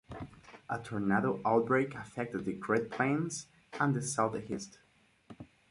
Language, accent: English, United States English